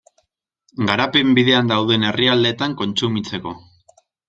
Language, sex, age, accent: Basque, male, 19-29, Mendebalekoa (Araba, Bizkaia, Gipuzkoako mendebaleko herri batzuk)